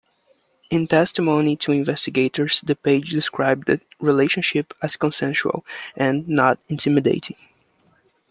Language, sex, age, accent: English, male, 19-29, United States English